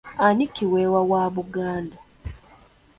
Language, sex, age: Ganda, female, 19-29